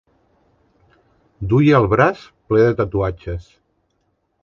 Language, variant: Catalan, Central